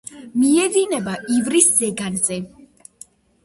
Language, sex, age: Georgian, female, 60-69